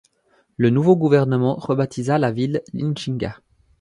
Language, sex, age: French, male, 30-39